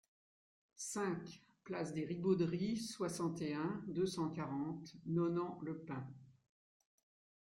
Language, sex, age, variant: French, female, 60-69, Français de métropole